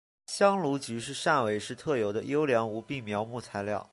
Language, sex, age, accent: Chinese, male, under 19, 出生地：河北省